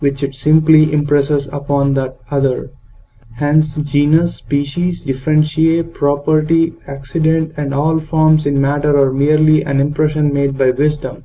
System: none